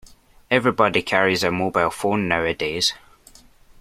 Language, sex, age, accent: English, male, under 19, Scottish English